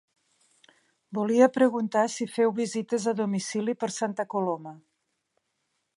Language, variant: Catalan, Nord-Occidental